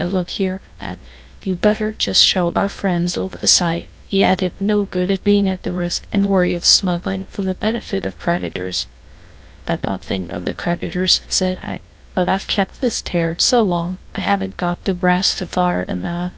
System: TTS, GlowTTS